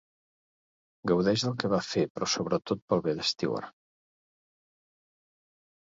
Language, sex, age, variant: Catalan, male, 60-69, Central